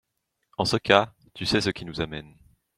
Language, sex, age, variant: French, male, under 19, Français de métropole